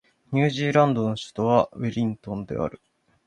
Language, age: Japanese, 19-29